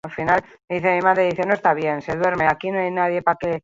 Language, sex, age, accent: Basque, female, 40-49, Mendebalekoa (Araba, Bizkaia, Gipuzkoako mendebaleko herri batzuk)